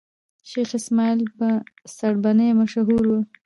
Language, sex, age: Pashto, female, 19-29